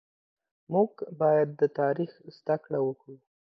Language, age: Pashto, 19-29